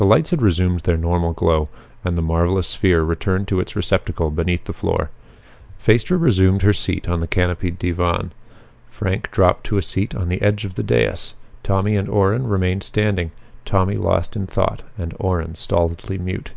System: none